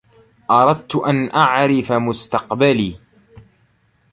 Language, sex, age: Arabic, male, 19-29